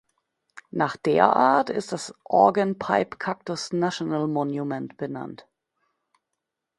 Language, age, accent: German, 40-49, Deutschland Deutsch